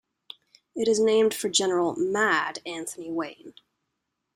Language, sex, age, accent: English, female, 19-29, Canadian English